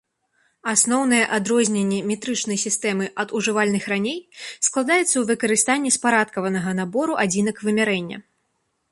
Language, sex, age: Belarusian, female, 19-29